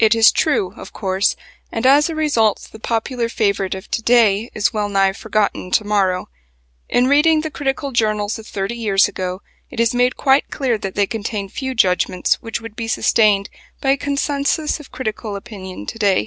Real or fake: real